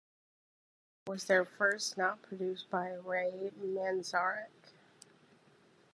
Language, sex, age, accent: English, female, 19-29, United States English